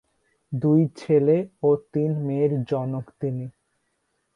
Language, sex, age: Bengali, male, 19-29